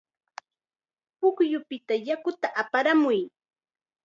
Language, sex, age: Chiquián Ancash Quechua, female, 30-39